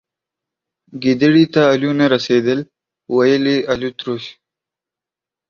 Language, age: Pashto, 19-29